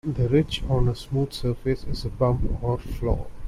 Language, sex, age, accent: English, male, 30-39, India and South Asia (India, Pakistan, Sri Lanka)